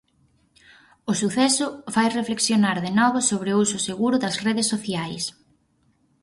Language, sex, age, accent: Galician, female, 19-29, Central (sen gheada)